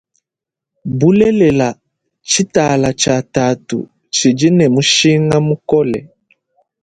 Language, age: Luba-Lulua, 19-29